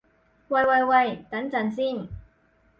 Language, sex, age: Cantonese, female, 30-39